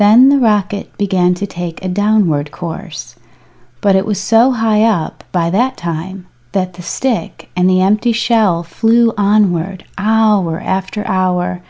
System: none